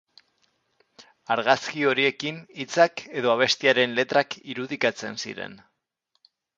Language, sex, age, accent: Basque, male, 30-39, Mendebalekoa (Araba, Bizkaia, Gipuzkoako mendebaleko herri batzuk)